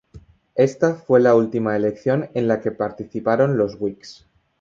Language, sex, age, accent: Spanish, male, 19-29, España: Centro-Sur peninsular (Madrid, Toledo, Castilla-La Mancha)